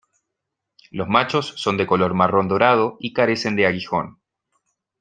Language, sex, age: Spanish, male, 19-29